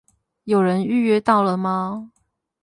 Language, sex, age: Chinese, female, 30-39